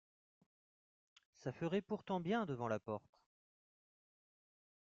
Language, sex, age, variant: French, male, 30-39, Français de métropole